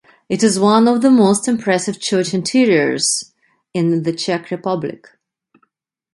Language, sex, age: English, female, 50-59